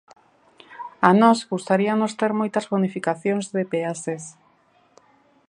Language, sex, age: Galician, female, 40-49